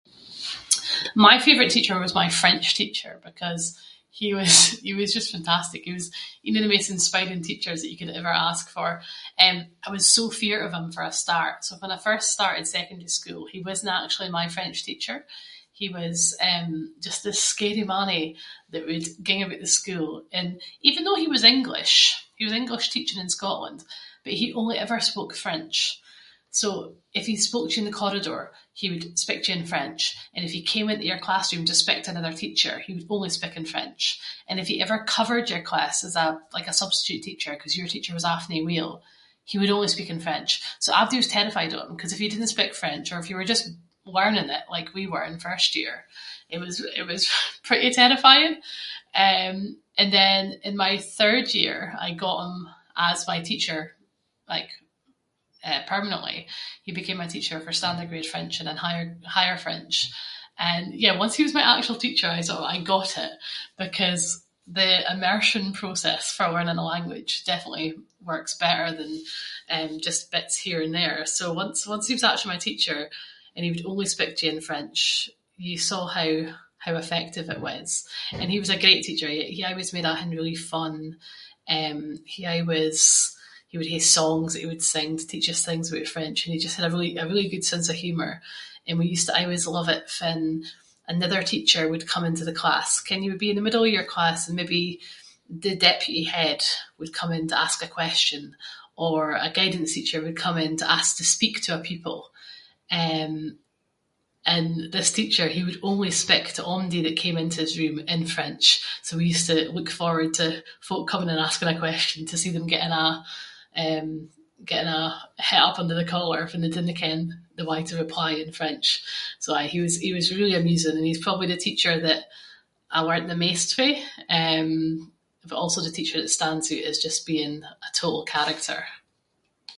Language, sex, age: Scots, female, 30-39